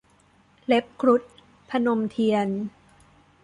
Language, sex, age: Thai, female, 19-29